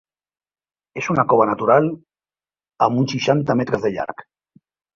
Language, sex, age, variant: Catalan, male, 50-59, Central